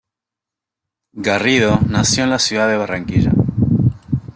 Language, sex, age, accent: Spanish, male, 30-39, Rioplatense: Argentina, Uruguay, este de Bolivia, Paraguay